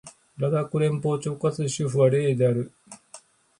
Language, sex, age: Japanese, male, 50-59